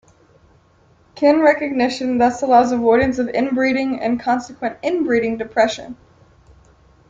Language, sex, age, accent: English, female, under 19, United States English